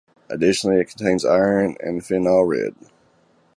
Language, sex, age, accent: English, male, 30-39, United States English